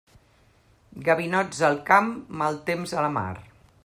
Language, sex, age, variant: Catalan, female, 50-59, Central